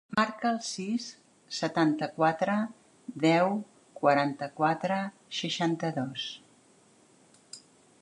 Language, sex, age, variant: Catalan, female, 60-69, Central